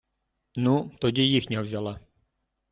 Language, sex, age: Ukrainian, male, 30-39